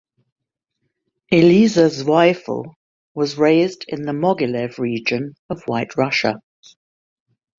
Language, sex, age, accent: English, female, 50-59, England English